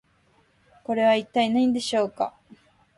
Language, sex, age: Japanese, female, under 19